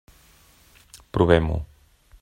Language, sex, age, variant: Catalan, male, 40-49, Central